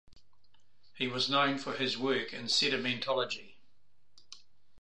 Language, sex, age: English, male, 70-79